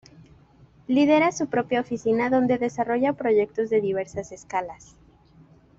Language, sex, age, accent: Spanish, female, 19-29, México